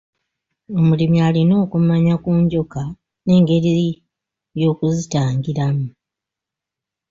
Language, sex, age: Ganda, female, 60-69